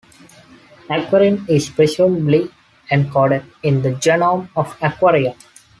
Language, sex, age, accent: English, male, 19-29, India and South Asia (India, Pakistan, Sri Lanka)